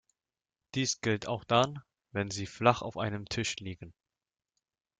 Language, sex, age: German, male, under 19